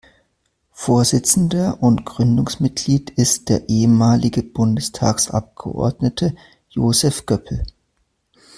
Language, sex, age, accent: German, male, 19-29, Deutschland Deutsch